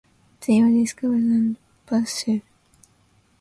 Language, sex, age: English, female, 19-29